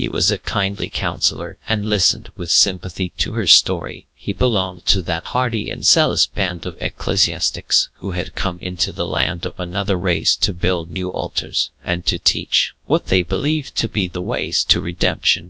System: TTS, GradTTS